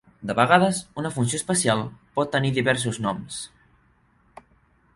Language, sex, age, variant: Catalan, male, under 19, Central